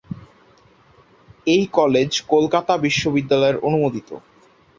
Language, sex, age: Bengali, male, under 19